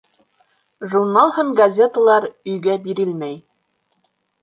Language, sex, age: Bashkir, female, 19-29